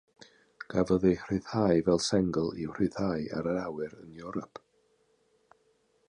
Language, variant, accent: Welsh, North-Eastern Welsh, Y Deyrnas Unedig Cymraeg